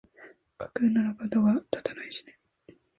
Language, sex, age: Japanese, female, under 19